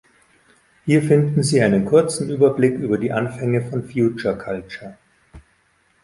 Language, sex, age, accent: German, male, 50-59, Deutschland Deutsch